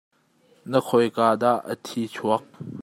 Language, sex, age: Hakha Chin, male, 30-39